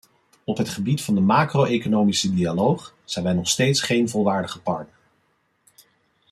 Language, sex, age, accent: Dutch, male, 40-49, Nederlands Nederlands